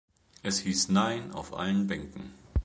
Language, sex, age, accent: German, male, 30-39, Deutschland Deutsch